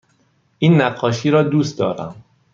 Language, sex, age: Persian, male, 30-39